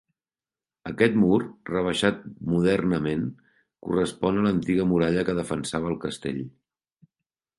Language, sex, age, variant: Catalan, male, 50-59, Central